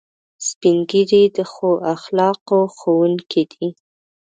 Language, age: Pashto, 19-29